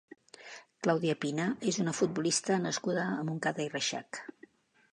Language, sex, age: Catalan, female, 60-69